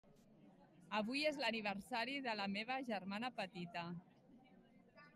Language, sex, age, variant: Catalan, female, 50-59, Central